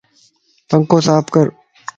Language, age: Lasi, 19-29